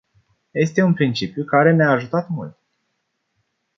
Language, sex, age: Romanian, male, 19-29